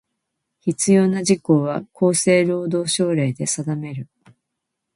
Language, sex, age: Japanese, female, 50-59